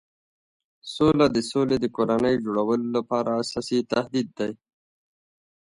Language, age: Pashto, 30-39